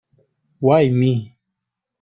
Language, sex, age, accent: Spanish, male, 19-29, América central